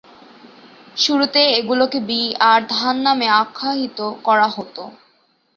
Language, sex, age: Bengali, female, under 19